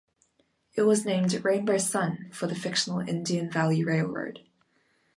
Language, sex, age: English, female, 19-29